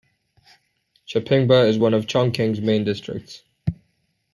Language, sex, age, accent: English, male, 19-29, Canadian English